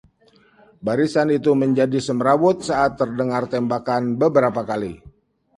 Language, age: Indonesian, 50-59